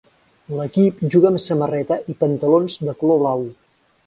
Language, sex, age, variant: Catalan, male, 50-59, Central